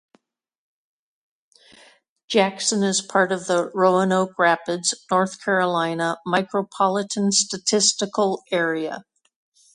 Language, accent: English, United States English